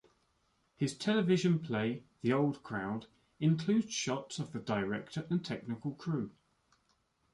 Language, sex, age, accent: English, male, 30-39, England English